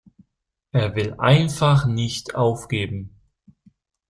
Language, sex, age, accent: German, male, 19-29, Deutschland Deutsch